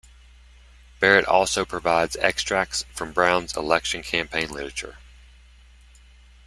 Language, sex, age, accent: English, male, 40-49, United States English